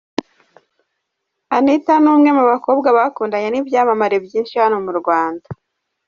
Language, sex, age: Kinyarwanda, male, 30-39